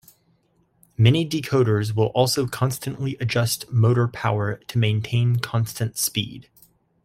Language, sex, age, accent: English, male, 30-39, United States English